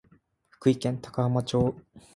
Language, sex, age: Japanese, male, 19-29